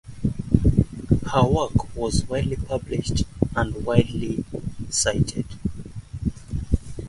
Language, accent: English, United States English